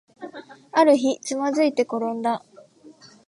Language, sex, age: Japanese, female, under 19